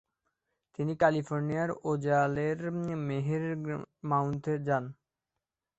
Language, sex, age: Bengali, male, 19-29